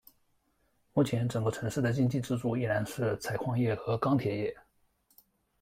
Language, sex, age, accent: Chinese, male, 19-29, 出生地：江苏省